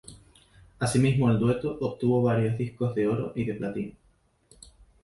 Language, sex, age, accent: Spanish, male, 19-29, España: Islas Canarias